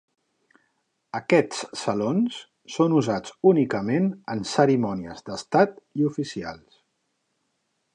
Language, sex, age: Catalan, male, 40-49